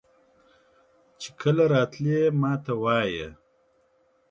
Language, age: Pashto, 30-39